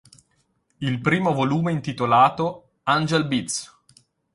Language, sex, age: Italian, male, 30-39